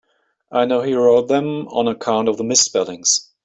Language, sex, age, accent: English, male, 50-59, United States English